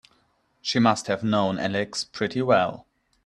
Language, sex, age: English, male, 19-29